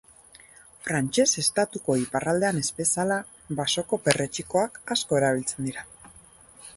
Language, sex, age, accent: Basque, female, 30-39, Mendebalekoa (Araba, Bizkaia, Gipuzkoako mendebaleko herri batzuk)